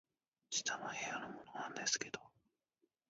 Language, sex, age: Japanese, male, 19-29